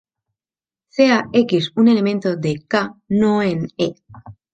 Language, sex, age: Spanish, female, 19-29